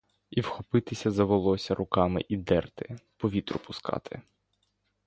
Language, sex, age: Ukrainian, male, 19-29